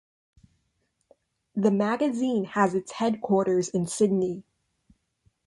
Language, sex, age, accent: English, female, 19-29, United States English